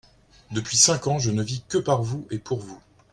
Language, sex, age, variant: French, male, 40-49, Français de métropole